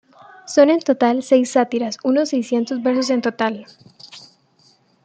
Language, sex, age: Spanish, male, 90+